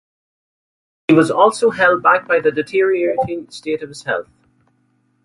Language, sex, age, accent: English, male, 19-29, Northern Irish